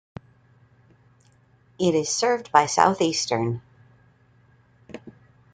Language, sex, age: English, female, 50-59